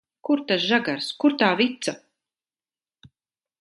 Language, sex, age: Latvian, female, 50-59